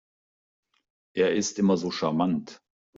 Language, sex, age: German, male, 50-59